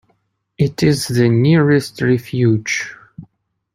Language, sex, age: English, male, 30-39